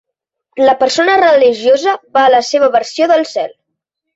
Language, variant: Catalan, Central